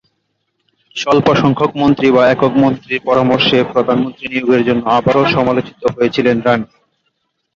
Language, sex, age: Bengali, male, 30-39